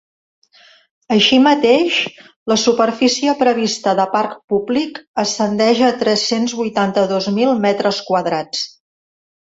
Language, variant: Catalan, Central